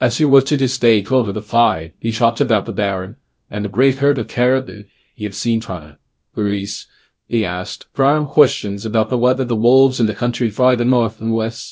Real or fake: fake